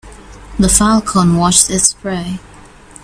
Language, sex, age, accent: English, female, under 19, England English